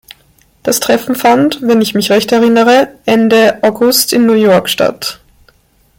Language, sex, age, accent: German, female, 19-29, Österreichisches Deutsch